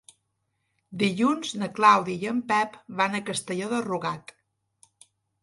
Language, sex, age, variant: Catalan, female, 40-49, Balear